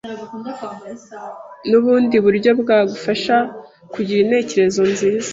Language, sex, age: Kinyarwanda, female, 19-29